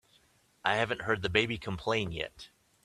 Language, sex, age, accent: English, male, 40-49, United States English